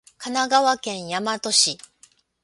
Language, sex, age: Japanese, female, 60-69